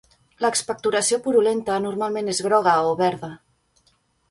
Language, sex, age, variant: Catalan, female, 30-39, Central